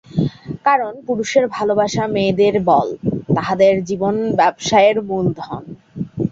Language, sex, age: Bengali, female, 19-29